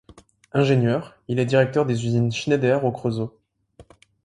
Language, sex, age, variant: French, male, 19-29, Français de métropole